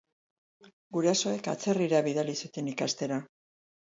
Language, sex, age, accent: Basque, female, 60-69, Erdialdekoa edo Nafarra (Gipuzkoa, Nafarroa)